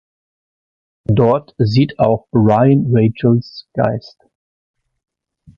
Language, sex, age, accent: German, male, 50-59, Deutschland Deutsch